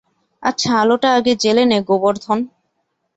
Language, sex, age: Bengali, female, 19-29